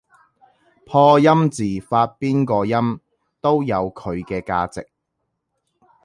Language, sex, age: Cantonese, male, 40-49